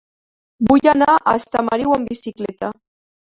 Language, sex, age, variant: Catalan, female, under 19, Nord-Occidental